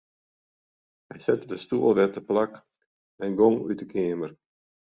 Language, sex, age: Western Frisian, male, 60-69